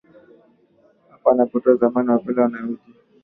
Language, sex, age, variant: Swahili, male, 19-29, Kiswahili cha Bara ya Kenya